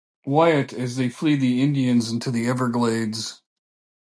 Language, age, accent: English, 50-59, Canadian English